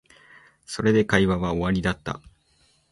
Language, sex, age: Japanese, male, under 19